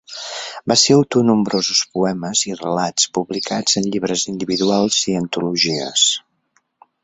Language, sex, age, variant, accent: Catalan, male, 60-69, Central, central